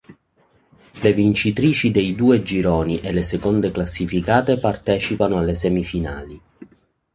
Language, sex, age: Italian, male, 40-49